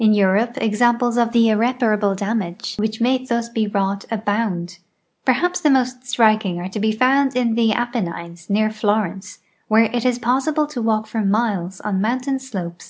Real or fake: real